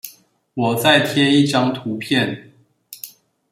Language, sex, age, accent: Chinese, male, 30-39, 出生地：彰化縣